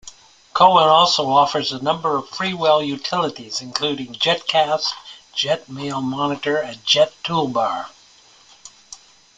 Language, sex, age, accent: English, male, 70-79, Canadian English